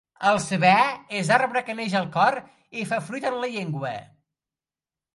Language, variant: Catalan, Central